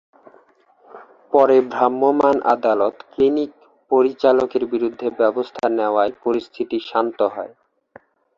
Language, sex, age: Bengali, male, 40-49